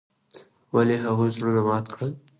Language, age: Pashto, 19-29